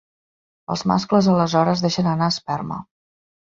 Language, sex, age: Catalan, female, 40-49